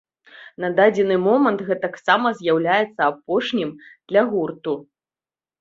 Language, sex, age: Belarusian, female, 30-39